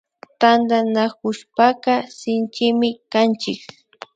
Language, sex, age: Imbabura Highland Quichua, female, 19-29